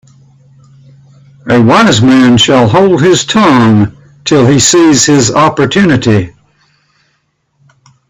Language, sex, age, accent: English, male, 70-79, United States English